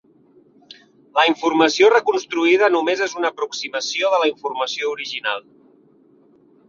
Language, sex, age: Catalan, male, 40-49